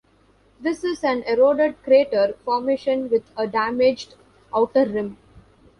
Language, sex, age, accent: English, female, 19-29, India and South Asia (India, Pakistan, Sri Lanka)